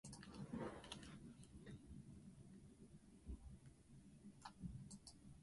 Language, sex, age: Japanese, female, under 19